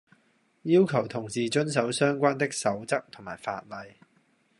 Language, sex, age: Cantonese, male, 19-29